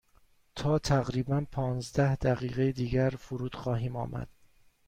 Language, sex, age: Persian, male, 30-39